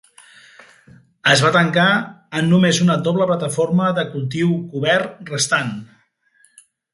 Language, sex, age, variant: Catalan, male, 50-59, Central